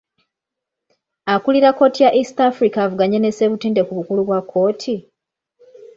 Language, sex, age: Ganda, female, 19-29